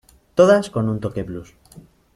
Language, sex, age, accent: Spanish, male, 30-39, España: Norte peninsular (Asturias, Castilla y León, Cantabria, País Vasco, Navarra, Aragón, La Rioja, Guadalajara, Cuenca)